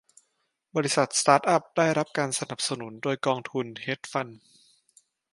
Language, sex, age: Thai, male, under 19